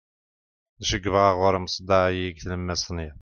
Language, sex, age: Kabyle, male, 50-59